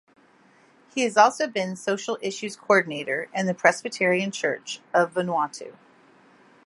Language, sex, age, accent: English, female, 40-49, United States English